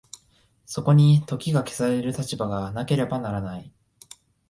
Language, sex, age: Japanese, male, 19-29